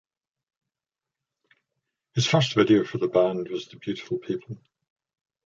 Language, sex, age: English, male, 60-69